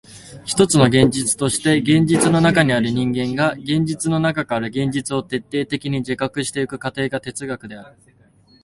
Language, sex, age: Japanese, male, 19-29